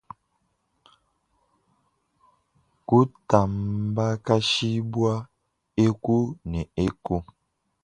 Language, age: Luba-Lulua, 19-29